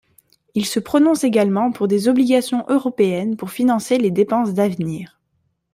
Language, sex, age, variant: French, female, 19-29, Français de métropole